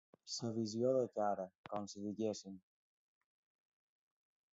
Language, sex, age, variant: Catalan, male, 30-39, Balear